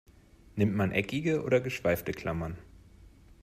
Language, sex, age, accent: German, male, 19-29, Deutschland Deutsch